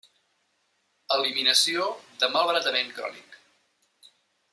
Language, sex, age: Catalan, male, 40-49